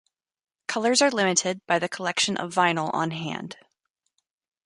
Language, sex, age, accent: English, female, 30-39, United States English